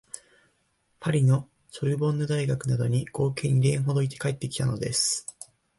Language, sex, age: Japanese, male, 19-29